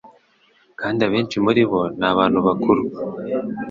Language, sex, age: Kinyarwanda, male, under 19